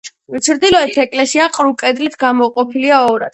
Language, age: Georgian, 30-39